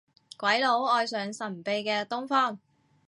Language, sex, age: Cantonese, female, 19-29